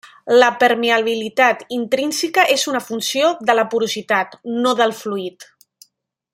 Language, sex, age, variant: Catalan, female, 30-39, Central